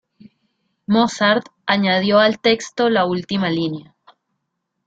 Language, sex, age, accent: Spanish, female, 19-29, Caribe: Cuba, Venezuela, Puerto Rico, República Dominicana, Panamá, Colombia caribeña, México caribeño, Costa del golfo de México